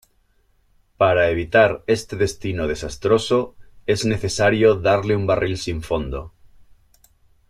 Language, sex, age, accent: Spanish, male, 40-49, España: Sur peninsular (Andalucia, Extremadura, Murcia)